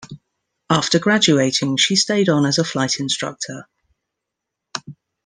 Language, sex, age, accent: English, female, 30-39, England English